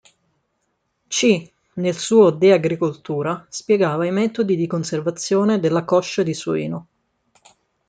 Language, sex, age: Italian, female, 30-39